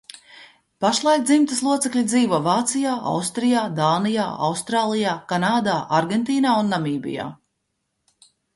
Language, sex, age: Latvian, female, 50-59